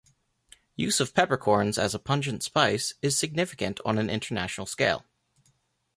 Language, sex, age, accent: English, male, 19-29, United States English